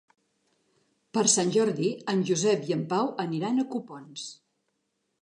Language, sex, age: Catalan, female, 60-69